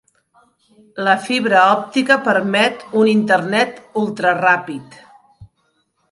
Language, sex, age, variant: Catalan, female, 40-49, Central